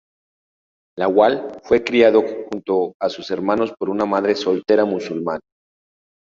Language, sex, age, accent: Spanish, male, 19-29, México